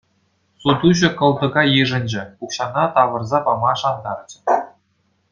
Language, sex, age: Chuvash, male, 19-29